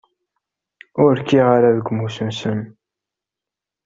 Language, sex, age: Kabyle, male, 19-29